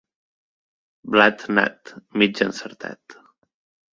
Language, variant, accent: Catalan, Central, central